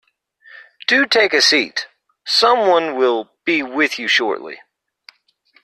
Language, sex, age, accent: English, male, 30-39, United States English